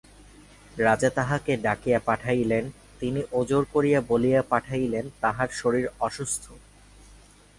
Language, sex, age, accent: Bengali, male, 19-29, শুদ্ধ